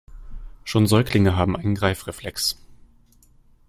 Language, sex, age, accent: German, male, 19-29, Deutschland Deutsch